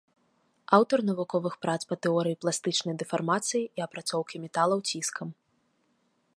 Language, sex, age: Belarusian, female, 19-29